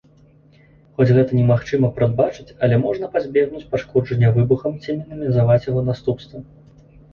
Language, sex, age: Belarusian, male, 30-39